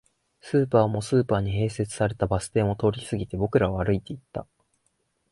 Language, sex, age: Japanese, male, 19-29